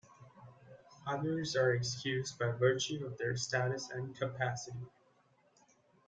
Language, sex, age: English, male, 19-29